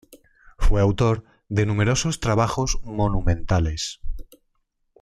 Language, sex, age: Spanish, male, 40-49